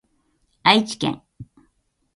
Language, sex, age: Japanese, female, 50-59